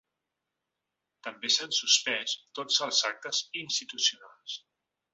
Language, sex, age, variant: Catalan, male, 40-49, Central